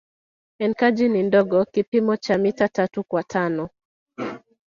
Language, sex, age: Swahili, female, 19-29